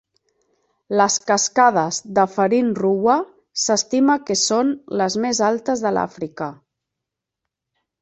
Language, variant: Catalan, Central